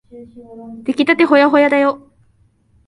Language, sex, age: Japanese, female, under 19